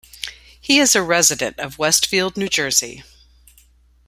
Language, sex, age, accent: English, female, 50-59, United States English